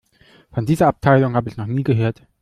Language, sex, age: German, male, 19-29